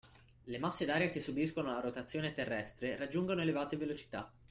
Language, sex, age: Italian, male, 19-29